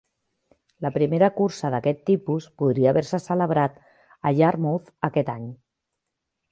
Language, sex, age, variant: Catalan, female, 40-49, Central